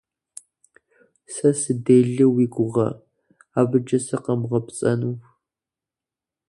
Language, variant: Kabardian, Адыгэбзэ (Къэбэрдей, Кирил, псоми зэдай)